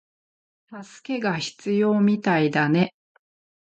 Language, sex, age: Japanese, female, 40-49